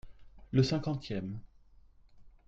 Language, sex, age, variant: French, male, 30-39, Français de métropole